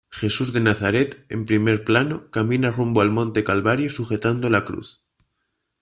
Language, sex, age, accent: Spanish, male, 19-29, España: Norte peninsular (Asturias, Castilla y León, Cantabria, País Vasco, Navarra, Aragón, La Rioja, Guadalajara, Cuenca)